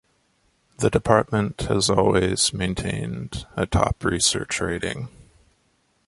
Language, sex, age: English, male, 19-29